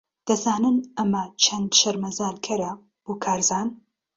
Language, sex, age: Central Kurdish, female, 30-39